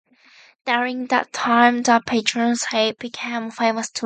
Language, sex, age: English, female, 19-29